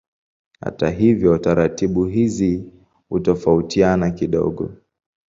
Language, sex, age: Swahili, male, 19-29